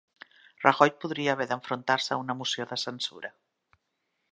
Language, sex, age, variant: Catalan, female, 50-59, Central